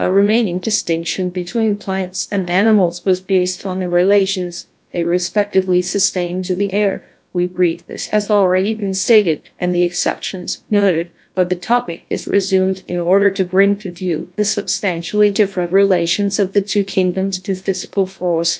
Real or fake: fake